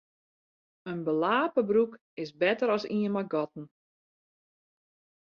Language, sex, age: Western Frisian, female, 40-49